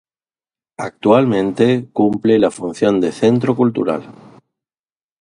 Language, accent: Spanish, España: Sur peninsular (Andalucia, Extremadura, Murcia)